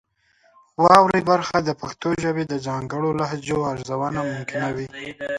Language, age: Pashto, 19-29